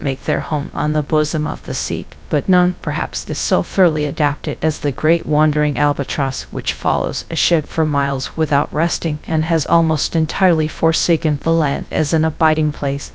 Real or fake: fake